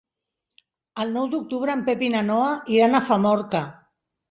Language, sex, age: Catalan, female, 60-69